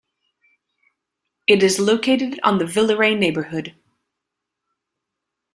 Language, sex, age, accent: English, female, 40-49, United States English